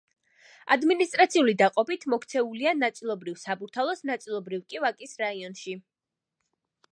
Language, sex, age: Georgian, female, 19-29